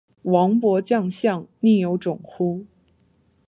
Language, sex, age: Chinese, female, 19-29